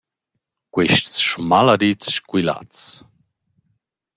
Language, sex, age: Romansh, male, 40-49